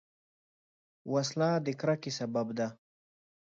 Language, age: Pashto, 30-39